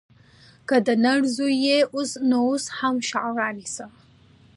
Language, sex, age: Pashto, female, 19-29